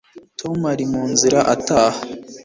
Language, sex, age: Kinyarwanda, male, under 19